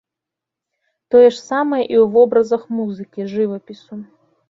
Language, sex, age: Belarusian, female, 19-29